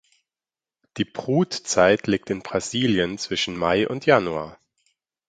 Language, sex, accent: German, male, Deutschland Deutsch